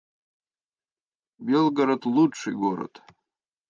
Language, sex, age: Russian, male, 30-39